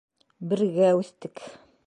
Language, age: Bashkir, 60-69